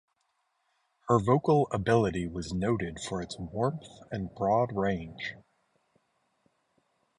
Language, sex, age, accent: English, male, 30-39, United States English